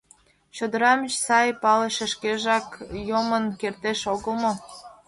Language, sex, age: Mari, female, 19-29